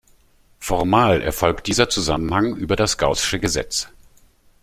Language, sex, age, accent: German, male, 50-59, Deutschland Deutsch